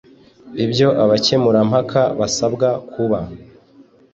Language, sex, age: Kinyarwanda, male, 19-29